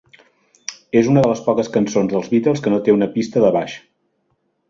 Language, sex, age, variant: Catalan, male, 40-49, Central